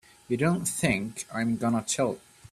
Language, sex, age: English, male, under 19